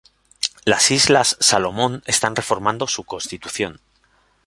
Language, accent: Spanish, España: Centro-Sur peninsular (Madrid, Toledo, Castilla-La Mancha)